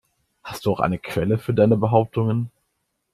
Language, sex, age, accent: German, male, 19-29, Deutschland Deutsch